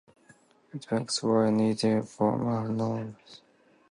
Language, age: English, 19-29